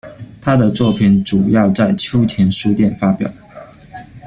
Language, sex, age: Chinese, male, 19-29